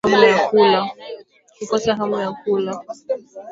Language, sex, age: Swahili, female, 19-29